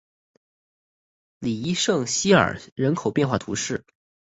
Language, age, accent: Chinese, 19-29, 出生地：山东省; 普通话